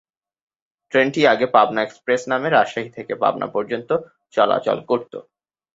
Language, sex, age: Bengali, male, 19-29